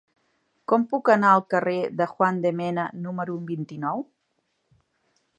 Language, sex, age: Catalan, female, 40-49